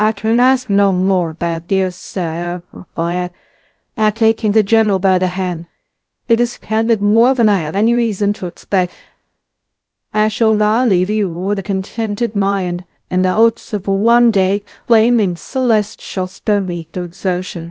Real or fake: fake